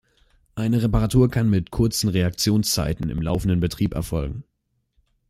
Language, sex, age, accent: German, male, under 19, Deutschland Deutsch